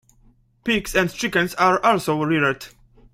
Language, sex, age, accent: English, male, 19-29, United States English